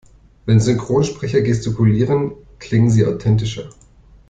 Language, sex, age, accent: German, male, 30-39, Deutschland Deutsch